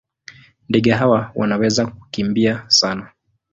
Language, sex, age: Swahili, male, 19-29